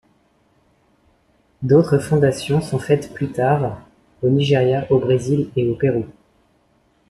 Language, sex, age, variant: French, male, 19-29, Français de métropole